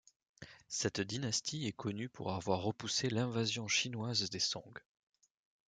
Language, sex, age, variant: French, male, 40-49, Français de métropole